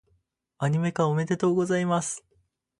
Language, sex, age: Japanese, male, under 19